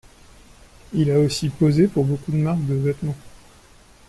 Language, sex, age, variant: French, male, 40-49, Français de métropole